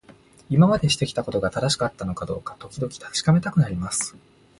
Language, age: Japanese, 19-29